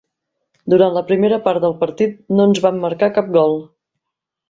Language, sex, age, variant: Catalan, female, 40-49, Central